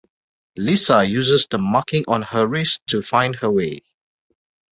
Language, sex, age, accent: English, male, 30-39, Malaysian English